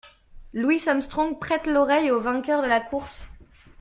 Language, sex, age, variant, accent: French, female, 30-39, Français d'Amérique du Nord, Français du Canada